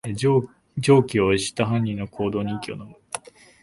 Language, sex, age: Japanese, male, 19-29